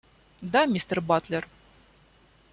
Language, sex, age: Russian, female, 19-29